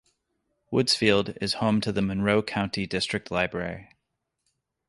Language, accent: English, United States English